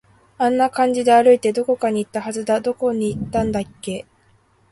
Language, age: Japanese, 19-29